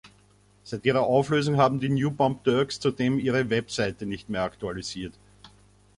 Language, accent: German, Österreichisches Deutsch